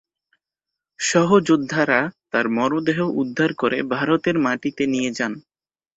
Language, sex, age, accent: Bengali, male, 19-29, Native